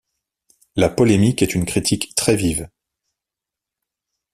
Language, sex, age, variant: French, male, 40-49, Français de métropole